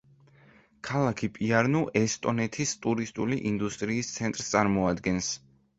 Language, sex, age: Georgian, male, under 19